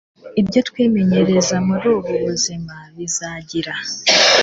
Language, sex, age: Kinyarwanda, female, 19-29